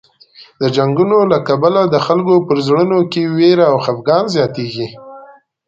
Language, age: Pashto, 19-29